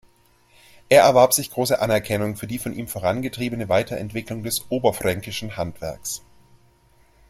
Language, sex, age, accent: German, male, 30-39, Deutschland Deutsch